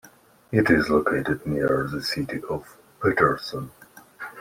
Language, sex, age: English, male, 19-29